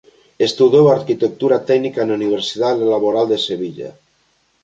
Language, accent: Galician, Normativo (estándar)